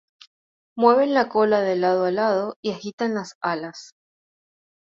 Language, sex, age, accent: Spanish, female, 30-39, Caribe: Cuba, Venezuela, Puerto Rico, República Dominicana, Panamá, Colombia caribeña, México caribeño, Costa del golfo de México